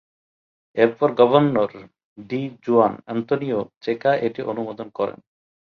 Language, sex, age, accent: Bengali, male, 40-49, প্রমিত